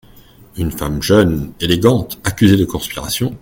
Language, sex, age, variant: French, male, 40-49, Français de métropole